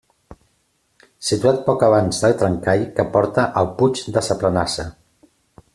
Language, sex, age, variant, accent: Catalan, male, 50-59, Central, central